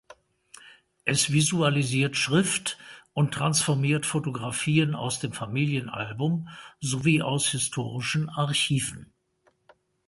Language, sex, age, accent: German, male, 60-69, Deutschland Deutsch